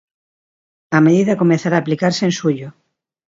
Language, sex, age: Galician, female, 60-69